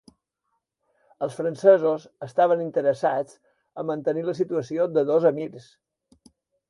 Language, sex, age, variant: Catalan, male, 60-69, Balear